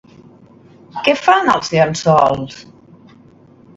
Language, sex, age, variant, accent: Catalan, female, 40-49, Central, central